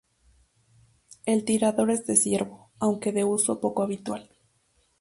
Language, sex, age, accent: Spanish, female, 19-29, México